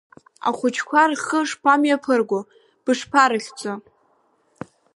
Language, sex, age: Abkhazian, female, under 19